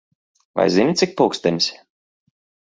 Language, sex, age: Latvian, male, 30-39